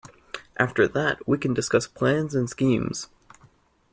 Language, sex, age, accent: English, male, 19-29, United States English